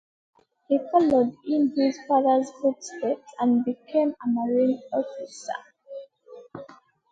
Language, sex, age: English, female, 19-29